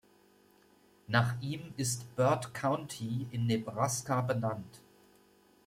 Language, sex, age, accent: German, male, 50-59, Deutschland Deutsch